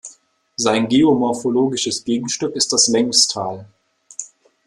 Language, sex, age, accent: German, male, 19-29, Deutschland Deutsch